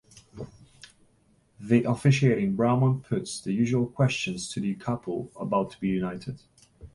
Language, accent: English, England English